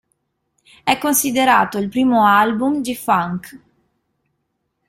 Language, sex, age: Italian, female, 30-39